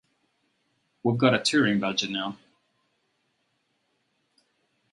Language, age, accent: English, 30-39, Australian English